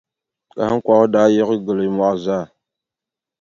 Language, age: Dagbani, 30-39